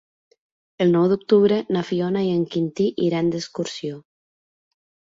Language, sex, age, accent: Catalan, female, 19-29, central; nord-occidental